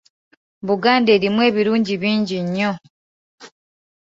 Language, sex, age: Ganda, female, 19-29